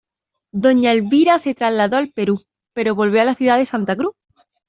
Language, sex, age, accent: Spanish, female, 19-29, España: Sur peninsular (Andalucia, Extremadura, Murcia)